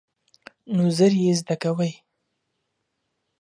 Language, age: Pashto, 19-29